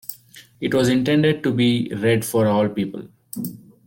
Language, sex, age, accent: English, male, 19-29, India and South Asia (India, Pakistan, Sri Lanka)